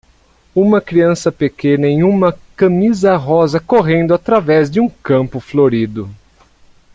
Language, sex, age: Portuguese, male, 30-39